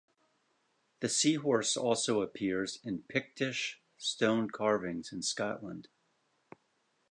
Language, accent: English, United States English